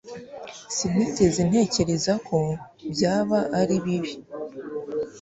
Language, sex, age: Kinyarwanda, female, under 19